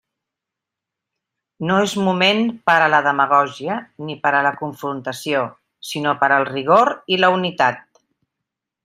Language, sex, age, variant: Catalan, female, 60-69, Central